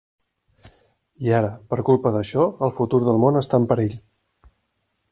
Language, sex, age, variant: Catalan, male, 30-39, Nord-Occidental